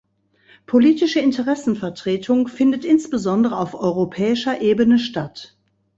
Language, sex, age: German, female, 60-69